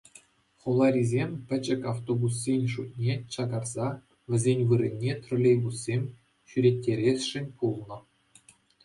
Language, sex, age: Chuvash, male, 19-29